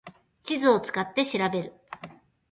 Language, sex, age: Japanese, female, 50-59